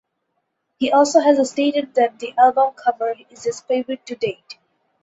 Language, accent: English, India and South Asia (India, Pakistan, Sri Lanka); bangladesh